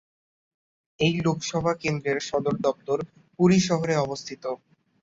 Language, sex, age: Bengali, male, under 19